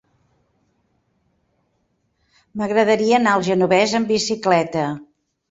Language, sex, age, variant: Catalan, female, 70-79, Central